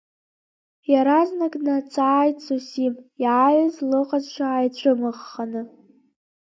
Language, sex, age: Abkhazian, female, under 19